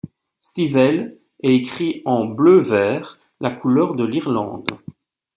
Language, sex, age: French, male, 50-59